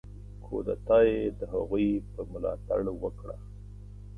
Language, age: Pashto, 40-49